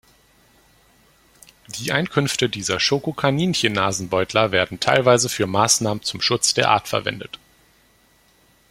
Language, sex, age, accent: German, male, 19-29, Deutschland Deutsch